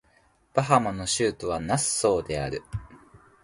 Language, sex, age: Japanese, male, 19-29